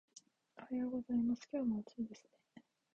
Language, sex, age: Japanese, female, 19-29